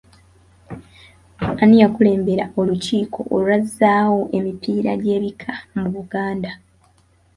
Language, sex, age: Ganda, female, 19-29